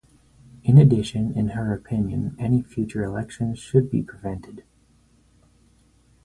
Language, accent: English, United States English